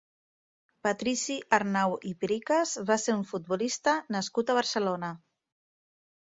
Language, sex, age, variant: Catalan, female, 30-39, Nord-Occidental